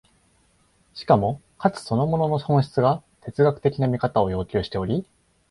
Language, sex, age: Japanese, male, 19-29